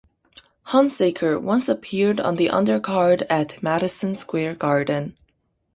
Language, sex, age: English, female, 19-29